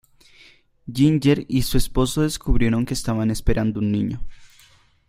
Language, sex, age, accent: Spanish, male, under 19, Andino-Pacífico: Colombia, Perú, Ecuador, oeste de Bolivia y Venezuela andina